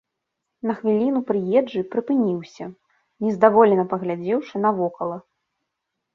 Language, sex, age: Belarusian, female, 30-39